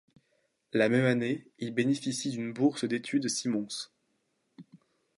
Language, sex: French, male